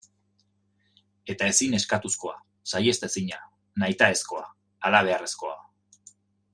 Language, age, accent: Basque, 40-49, Erdialdekoa edo Nafarra (Gipuzkoa, Nafarroa)